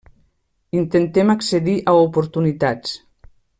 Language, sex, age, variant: Catalan, female, 50-59, Nord-Occidental